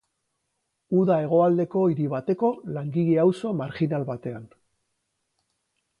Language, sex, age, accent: Basque, male, 40-49, Mendebalekoa (Araba, Bizkaia, Gipuzkoako mendebaleko herri batzuk)